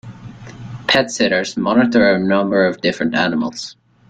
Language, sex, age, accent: English, male, under 19, Canadian English